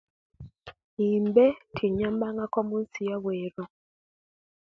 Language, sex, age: Kenyi, female, 19-29